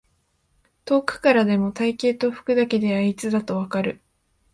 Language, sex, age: Japanese, female, 19-29